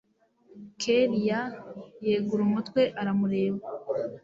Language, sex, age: Kinyarwanda, female, 19-29